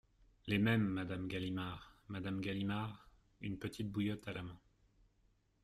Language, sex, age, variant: French, male, 30-39, Français de métropole